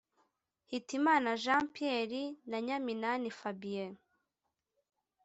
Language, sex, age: Kinyarwanda, female, 19-29